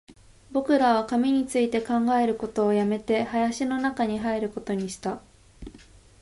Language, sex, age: Japanese, female, 19-29